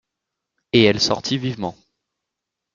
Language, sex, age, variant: French, male, under 19, Français de métropole